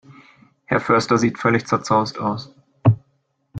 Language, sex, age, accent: German, male, 19-29, Deutschland Deutsch